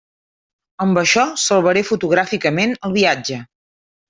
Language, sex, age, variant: Catalan, female, 50-59, Central